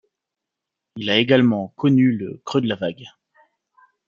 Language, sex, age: French, male, 30-39